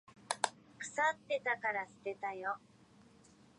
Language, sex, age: Japanese, male, 19-29